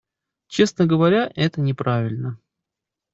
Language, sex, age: Russian, male, 30-39